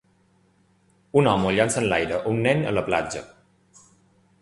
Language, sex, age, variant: Catalan, male, 30-39, Balear